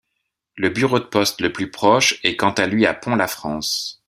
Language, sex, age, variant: French, male, 50-59, Français de métropole